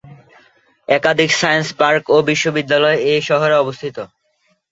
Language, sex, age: Bengali, male, 19-29